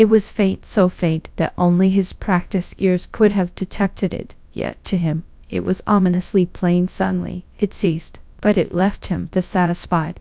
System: TTS, GradTTS